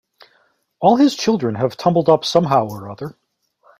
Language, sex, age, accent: English, male, 40-49, United States English